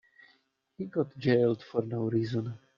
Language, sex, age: English, male, 30-39